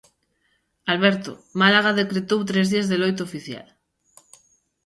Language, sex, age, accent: Galician, female, 30-39, Oriental (común en zona oriental)